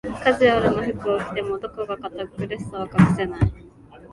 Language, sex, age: Japanese, female, 19-29